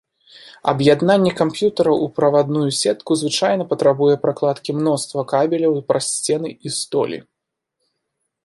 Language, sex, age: Belarusian, male, 19-29